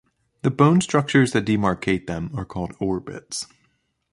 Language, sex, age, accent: English, male, 19-29, United States English